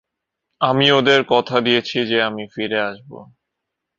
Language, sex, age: Bengali, male, 19-29